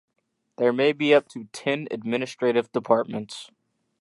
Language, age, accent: English, under 19, United States English